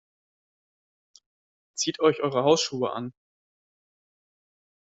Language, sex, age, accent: German, male, 19-29, Deutschland Deutsch